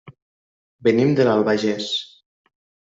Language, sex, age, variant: Catalan, male, 30-39, Nord-Occidental